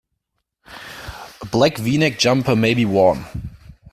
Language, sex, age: English, male, 19-29